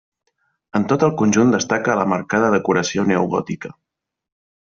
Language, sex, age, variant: Catalan, male, 30-39, Central